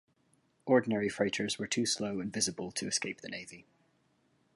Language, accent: English, Scottish English